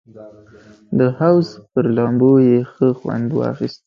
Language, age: Pashto, 19-29